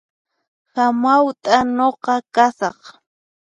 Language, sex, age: Puno Quechua, female, 19-29